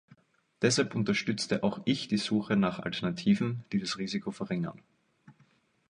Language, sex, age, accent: German, male, 19-29, Österreichisches Deutsch